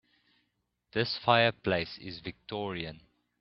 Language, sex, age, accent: English, male, 30-39, Southern African (South Africa, Zimbabwe, Namibia)